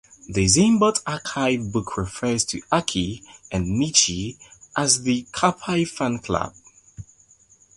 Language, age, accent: English, 19-29, England English